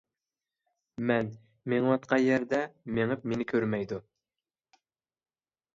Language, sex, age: Uyghur, male, 30-39